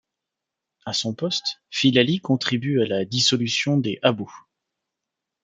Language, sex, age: French, male, 30-39